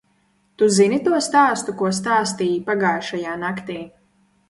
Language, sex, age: Latvian, female, 19-29